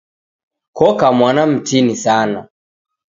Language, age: Taita, 19-29